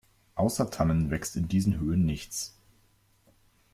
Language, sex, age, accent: German, male, 19-29, Deutschland Deutsch